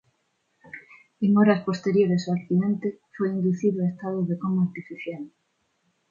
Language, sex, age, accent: Galician, female, 19-29, Neofalante